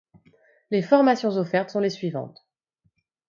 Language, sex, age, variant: French, female, 30-39, Français de métropole